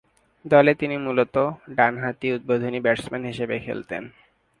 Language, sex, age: Bengali, male, 19-29